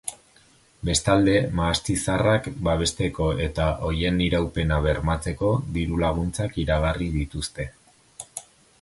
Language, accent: Basque, Erdialdekoa edo Nafarra (Gipuzkoa, Nafarroa)